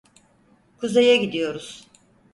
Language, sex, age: Turkish, female, 60-69